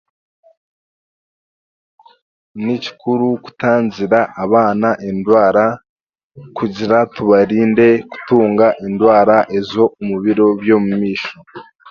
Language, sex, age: Chiga, male, 19-29